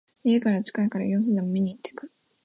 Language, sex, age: Japanese, female, 19-29